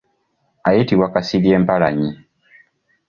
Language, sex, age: Ganda, male, 30-39